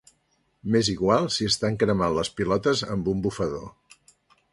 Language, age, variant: Catalan, 60-69, Central